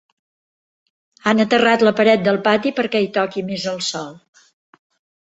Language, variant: Catalan, Central